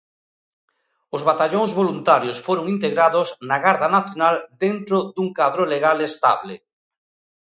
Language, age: Galician, 40-49